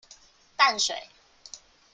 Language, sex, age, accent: Chinese, female, 19-29, 出生地：新北市